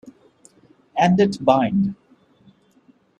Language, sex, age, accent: English, male, 30-39, India and South Asia (India, Pakistan, Sri Lanka)